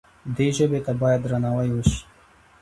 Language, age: Pashto, 19-29